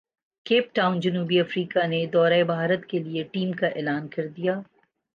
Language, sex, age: Urdu, male, 19-29